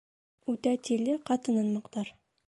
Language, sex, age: Bashkir, female, 19-29